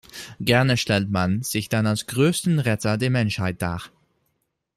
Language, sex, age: German, male, 19-29